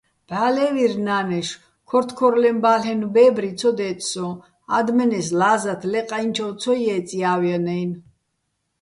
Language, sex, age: Bats, female, 60-69